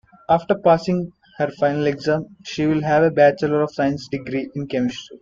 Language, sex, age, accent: English, male, 19-29, India and South Asia (India, Pakistan, Sri Lanka)